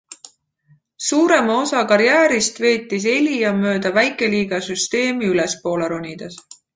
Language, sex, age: Estonian, female, 40-49